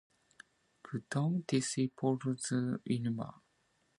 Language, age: Seri, 19-29